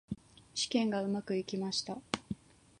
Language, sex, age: Japanese, female, 19-29